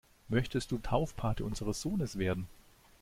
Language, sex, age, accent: German, male, 30-39, Deutschland Deutsch